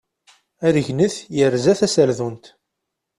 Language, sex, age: Kabyle, male, 30-39